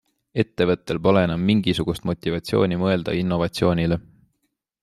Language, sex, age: Estonian, male, 19-29